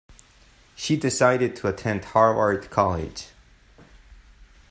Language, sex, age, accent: English, male, 19-29, United States English